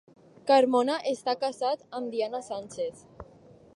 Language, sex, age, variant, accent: Catalan, female, under 19, Alacantí, valencià